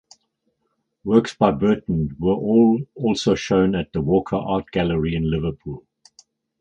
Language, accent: English, England English